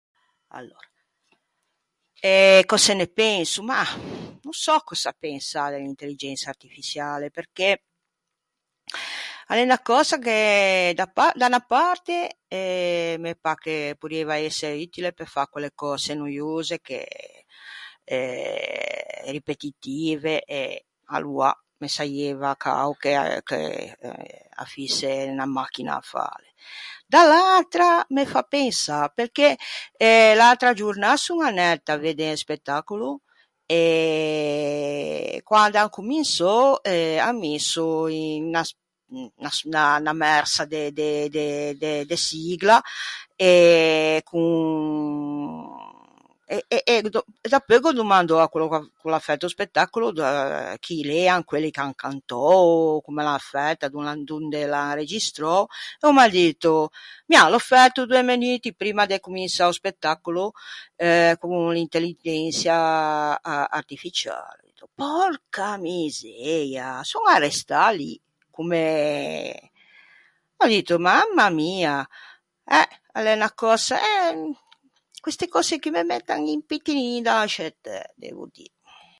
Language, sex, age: Ligurian, female, 60-69